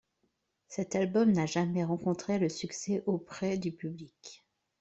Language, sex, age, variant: French, female, 30-39, Français de métropole